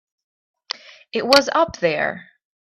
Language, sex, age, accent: English, female, 19-29, United States English